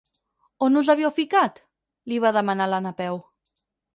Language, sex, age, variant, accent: Catalan, female, 19-29, Central, central